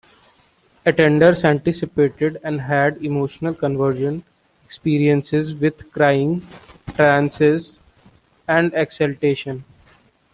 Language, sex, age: English, male, 19-29